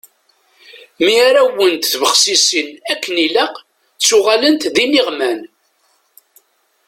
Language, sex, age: Kabyle, female, 60-69